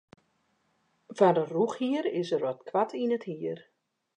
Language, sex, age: Western Frisian, female, 40-49